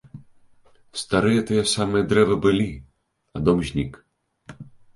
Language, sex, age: Belarusian, male, 19-29